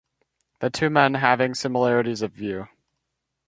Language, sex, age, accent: English, male, under 19, United States English